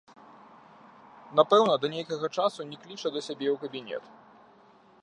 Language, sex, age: Belarusian, male, 19-29